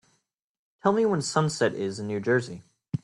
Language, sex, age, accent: English, male, 19-29, United States English